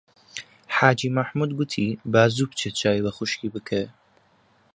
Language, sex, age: Central Kurdish, male, under 19